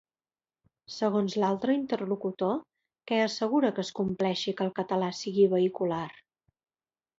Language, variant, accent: Catalan, Central, central